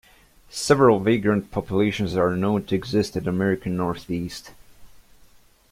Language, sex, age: English, male, under 19